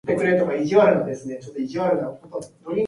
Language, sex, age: English, female, 19-29